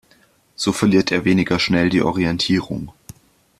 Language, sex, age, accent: German, male, under 19, Deutschland Deutsch